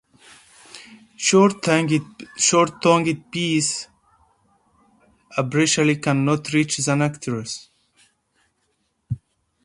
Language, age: English, 30-39